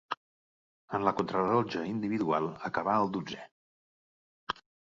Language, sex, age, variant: Catalan, male, 50-59, Central